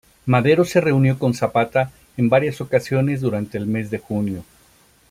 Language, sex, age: Spanish, male, 50-59